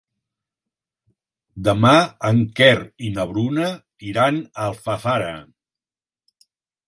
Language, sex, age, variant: Catalan, male, 70-79, Septentrional